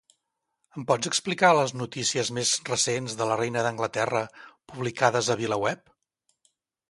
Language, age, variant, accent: Catalan, 50-59, Central, central